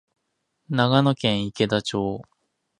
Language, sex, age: Japanese, male, 19-29